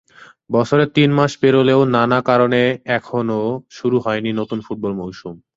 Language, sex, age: Bengali, male, 19-29